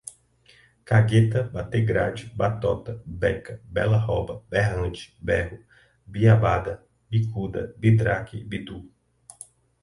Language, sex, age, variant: Portuguese, male, 30-39, Portuguese (Brasil)